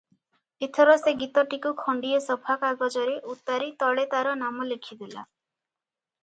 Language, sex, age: Odia, female, 19-29